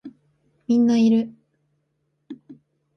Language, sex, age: Japanese, female, 19-29